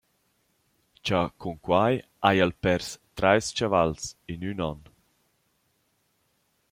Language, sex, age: Romansh, male, 30-39